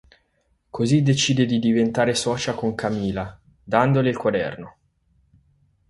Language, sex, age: Italian, male, 30-39